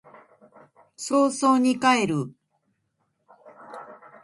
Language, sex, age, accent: Japanese, female, 50-59, 標準語; 東京